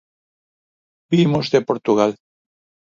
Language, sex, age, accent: Galician, male, 50-59, Normativo (estándar)